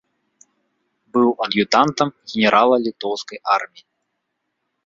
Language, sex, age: Belarusian, male, 19-29